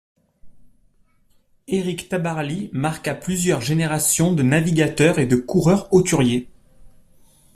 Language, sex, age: French, male, 40-49